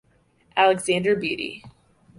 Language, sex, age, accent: English, female, under 19, United States English